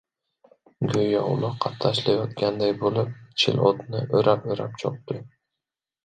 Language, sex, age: Uzbek, male, under 19